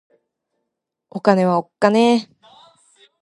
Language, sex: Japanese, female